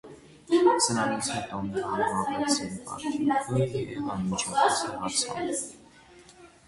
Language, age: Armenian, 30-39